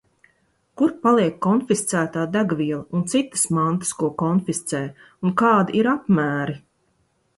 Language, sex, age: Latvian, female, 40-49